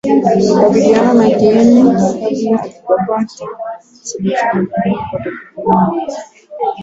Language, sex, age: Swahili, female, 19-29